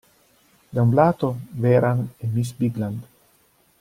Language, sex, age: Italian, male, 40-49